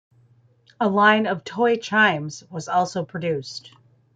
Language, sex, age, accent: English, female, 40-49, United States English